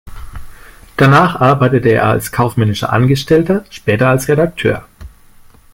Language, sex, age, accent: German, male, 40-49, Deutschland Deutsch